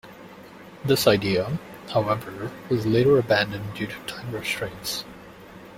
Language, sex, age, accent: English, male, 19-29, United States English